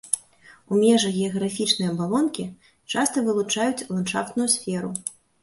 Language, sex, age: Belarusian, female, 30-39